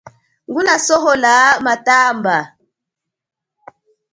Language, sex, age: Chokwe, female, 30-39